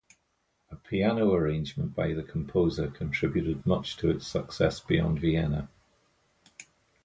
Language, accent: English, Irish English